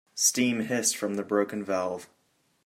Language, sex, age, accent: English, male, 19-29, United States English